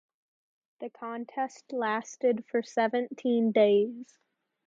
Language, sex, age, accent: English, female, under 19, United States English